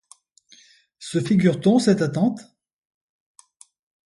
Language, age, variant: French, 70-79, Français de métropole